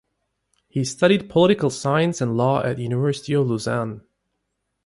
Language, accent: English, United States English